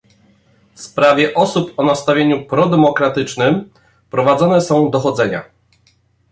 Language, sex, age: Polish, male, 30-39